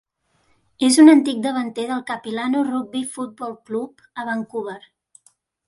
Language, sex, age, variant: Catalan, female, 40-49, Central